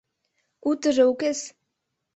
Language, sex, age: Mari, female, under 19